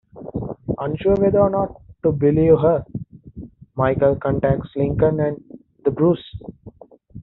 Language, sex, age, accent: English, male, 19-29, England English